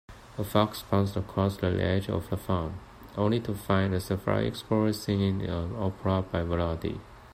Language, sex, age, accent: English, male, 30-39, Hong Kong English